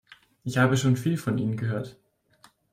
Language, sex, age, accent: German, male, 19-29, Deutschland Deutsch